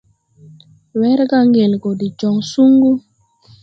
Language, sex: Tupuri, female